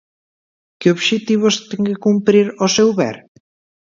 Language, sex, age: Galician, male, 19-29